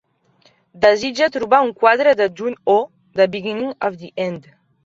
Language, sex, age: Catalan, female, 19-29